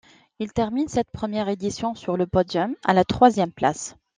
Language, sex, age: French, female, 30-39